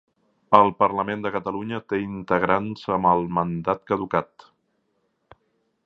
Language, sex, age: Catalan, male, 40-49